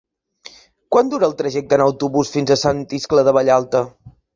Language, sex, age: Catalan, male, 30-39